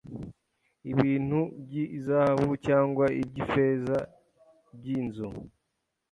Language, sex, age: Kinyarwanda, male, 19-29